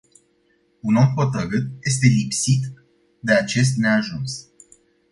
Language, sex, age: Romanian, male, 19-29